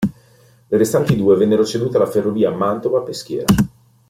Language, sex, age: Italian, male, 40-49